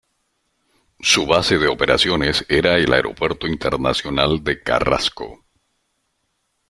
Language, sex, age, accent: Spanish, male, 50-59, América central